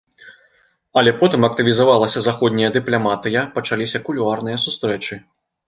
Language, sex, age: Belarusian, male, 30-39